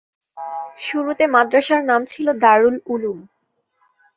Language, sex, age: Bengali, female, 19-29